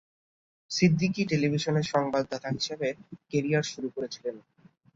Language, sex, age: Bengali, male, under 19